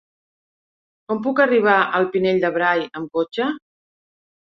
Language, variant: Catalan, Central